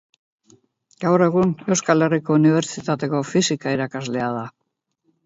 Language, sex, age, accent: Basque, female, 70-79, Mendebalekoa (Araba, Bizkaia, Gipuzkoako mendebaleko herri batzuk)